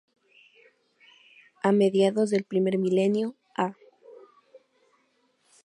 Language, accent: Spanish, México